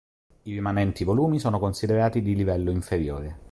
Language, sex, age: Italian, male, 30-39